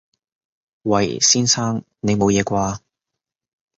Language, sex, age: Cantonese, male, 19-29